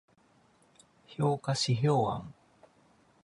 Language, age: Japanese, 30-39